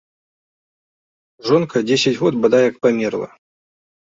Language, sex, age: Belarusian, male, 30-39